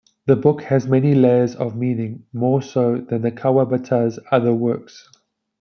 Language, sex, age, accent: English, male, 40-49, Southern African (South Africa, Zimbabwe, Namibia)